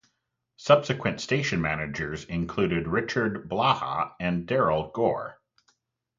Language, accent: English, United States English